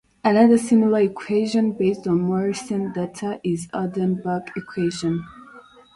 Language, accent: English, United States English